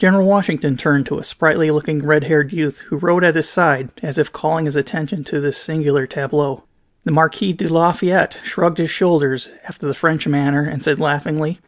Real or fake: real